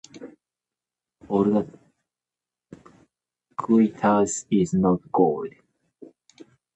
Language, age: Japanese, 19-29